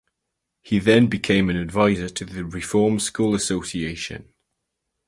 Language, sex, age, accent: English, male, under 19, England English